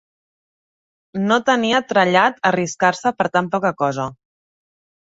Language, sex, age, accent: Catalan, female, 30-39, Barcelona